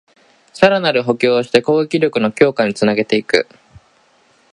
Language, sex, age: Japanese, male, under 19